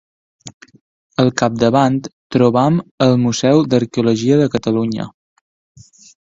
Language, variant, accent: Catalan, Balear, mallorquí; Palma